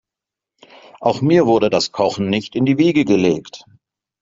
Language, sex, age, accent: German, male, 50-59, Deutschland Deutsch